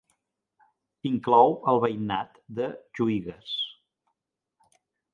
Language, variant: Catalan, Central